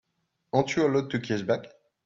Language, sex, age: English, male, 19-29